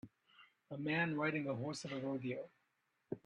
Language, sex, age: English, male, 40-49